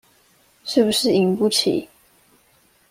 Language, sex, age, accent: Chinese, female, 19-29, 出生地：宜蘭縣